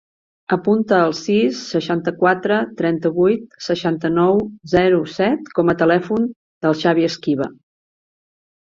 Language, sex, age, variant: Catalan, female, 50-59, Central